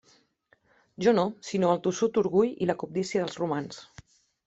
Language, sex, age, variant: Catalan, female, 30-39, Central